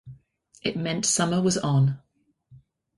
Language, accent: English, England English